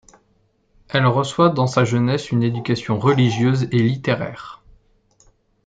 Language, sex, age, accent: French, male, 30-39, Français de l'ouest de la France